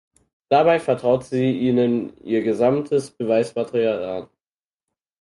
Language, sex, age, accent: German, male, under 19, Deutschland Deutsch